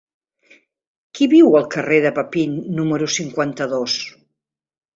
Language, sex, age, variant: Catalan, female, 50-59, Central